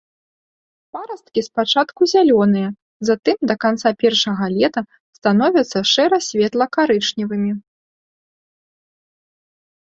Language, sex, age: Belarusian, female, 30-39